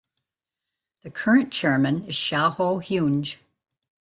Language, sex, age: English, female, 70-79